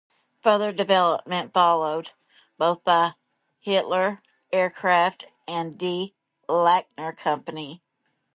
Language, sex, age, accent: English, female, 40-49, United States English